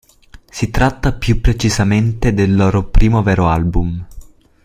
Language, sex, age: Italian, male, 19-29